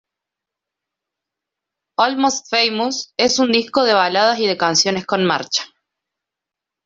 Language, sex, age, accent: Spanish, female, 19-29, Rioplatense: Argentina, Uruguay, este de Bolivia, Paraguay